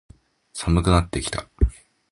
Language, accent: Japanese, 日本人